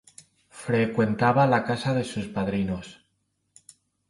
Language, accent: Spanish, España: Centro-Sur peninsular (Madrid, Toledo, Castilla-La Mancha)